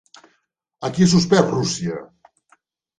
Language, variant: Catalan, Central